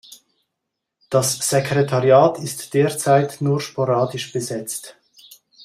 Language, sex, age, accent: German, male, 50-59, Schweizerdeutsch